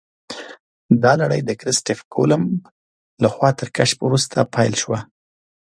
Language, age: Pashto, 30-39